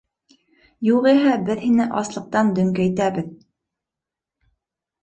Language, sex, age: Bashkir, female, 19-29